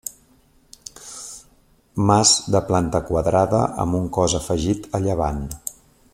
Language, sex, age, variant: Catalan, male, 40-49, Central